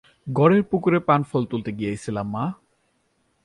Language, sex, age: Bengali, male, 19-29